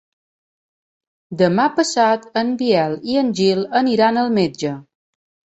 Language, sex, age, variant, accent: Catalan, female, 40-49, Balear, mallorquí